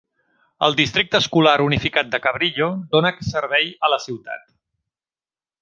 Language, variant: Catalan, Central